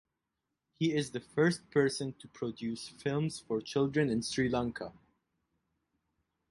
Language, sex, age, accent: English, male, 19-29, United States English